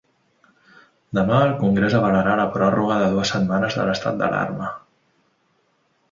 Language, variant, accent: Catalan, Central, central